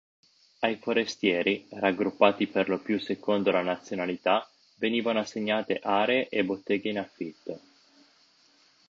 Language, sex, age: Italian, male, 30-39